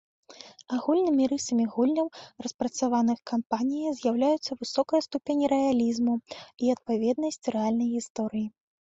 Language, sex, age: Belarusian, female, under 19